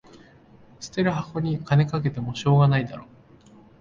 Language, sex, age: Japanese, male, 19-29